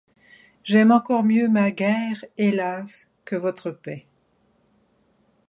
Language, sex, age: French, female, 50-59